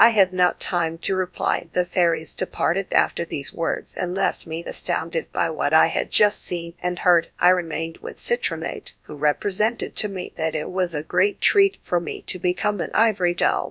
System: TTS, GradTTS